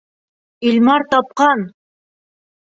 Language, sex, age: Bashkir, female, 19-29